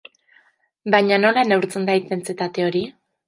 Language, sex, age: Basque, female, 19-29